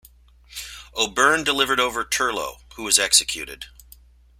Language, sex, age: English, male, 50-59